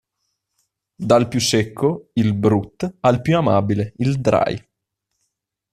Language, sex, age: Italian, male, 19-29